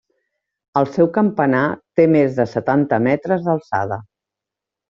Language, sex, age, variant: Catalan, female, 50-59, Central